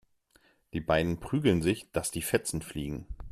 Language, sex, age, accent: German, male, 30-39, Deutschland Deutsch